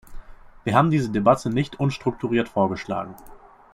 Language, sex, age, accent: German, male, under 19, Deutschland Deutsch